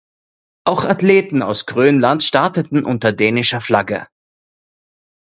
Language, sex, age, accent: German, male, 30-39, Österreichisches Deutsch